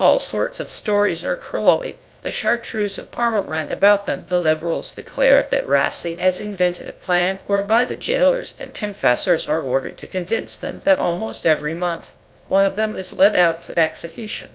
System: TTS, GlowTTS